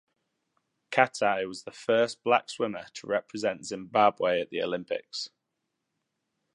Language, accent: English, England English